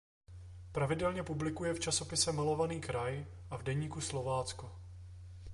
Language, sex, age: Czech, male, 30-39